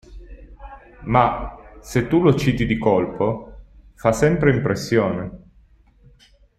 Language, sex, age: Italian, male, 30-39